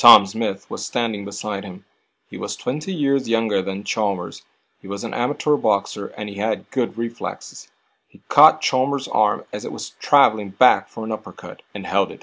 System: none